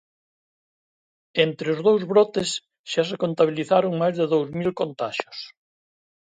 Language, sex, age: Galician, male, 60-69